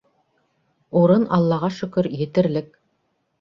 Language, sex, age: Bashkir, female, 30-39